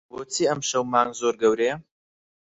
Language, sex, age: Central Kurdish, male, 19-29